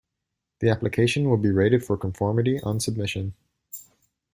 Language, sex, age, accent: English, male, 19-29, United States English